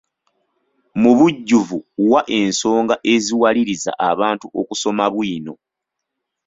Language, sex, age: Ganda, male, 30-39